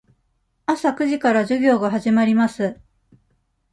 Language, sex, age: Japanese, female, 40-49